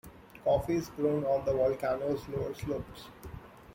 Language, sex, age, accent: English, male, 19-29, India and South Asia (India, Pakistan, Sri Lanka)